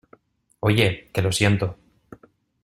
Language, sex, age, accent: Spanish, male, 19-29, España: Centro-Sur peninsular (Madrid, Toledo, Castilla-La Mancha)